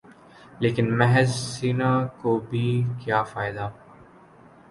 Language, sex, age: Urdu, male, 19-29